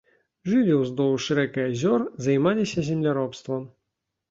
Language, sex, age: Belarusian, male, 19-29